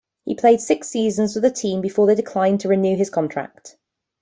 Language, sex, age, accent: English, female, 30-39, England English